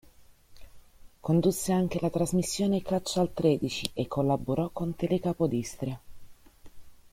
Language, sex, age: Italian, female, 19-29